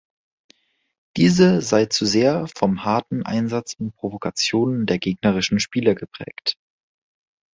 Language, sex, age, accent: German, male, 19-29, Deutschland Deutsch